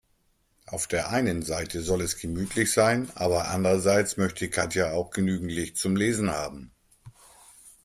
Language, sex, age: German, male, 50-59